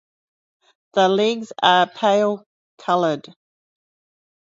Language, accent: English, New Zealand English